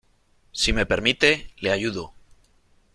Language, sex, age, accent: Spanish, male, 30-39, España: Norte peninsular (Asturias, Castilla y León, Cantabria, País Vasco, Navarra, Aragón, La Rioja, Guadalajara, Cuenca)